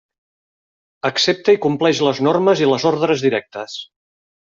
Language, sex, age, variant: Catalan, male, 50-59, Central